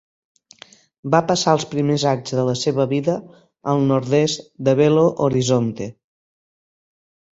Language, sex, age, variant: Catalan, female, 50-59, Central